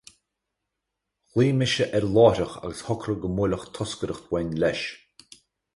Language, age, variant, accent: Irish, 50-59, Gaeilge Chonnacht, Cainteoir dúchais, Gaeltacht